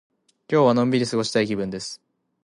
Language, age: Japanese, 19-29